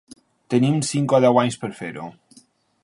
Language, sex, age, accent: Catalan, male, 19-29, balear; valencià